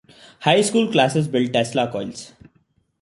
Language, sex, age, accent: English, male, 19-29, India and South Asia (India, Pakistan, Sri Lanka)